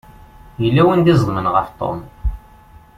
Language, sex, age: Kabyle, male, 19-29